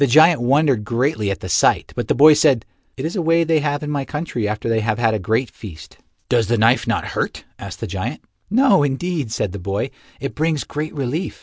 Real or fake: real